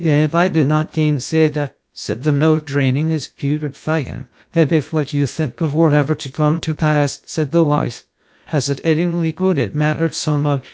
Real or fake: fake